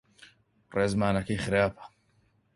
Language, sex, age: Central Kurdish, male, 19-29